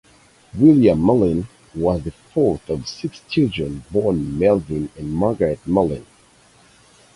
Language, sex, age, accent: English, male, 40-49, United States English